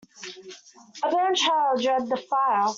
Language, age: English, under 19